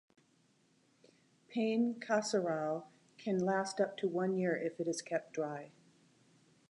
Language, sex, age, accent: English, female, 60-69, United States English